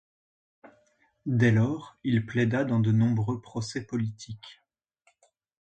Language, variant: French, Français de métropole